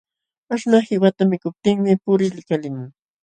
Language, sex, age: Jauja Wanca Quechua, female, 70-79